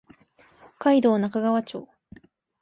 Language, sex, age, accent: Japanese, female, under 19, 標準語